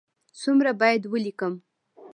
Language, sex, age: Pashto, female, 19-29